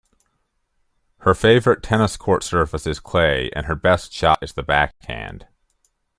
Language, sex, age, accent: English, male, 30-39, Canadian English